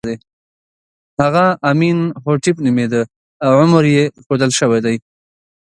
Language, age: Pashto, 30-39